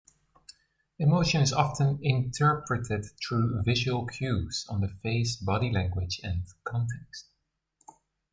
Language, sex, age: English, male, 30-39